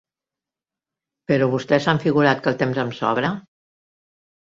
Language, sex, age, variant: Catalan, female, 60-69, Central